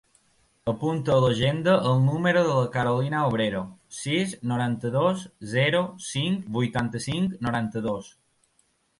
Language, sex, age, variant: Catalan, male, 19-29, Balear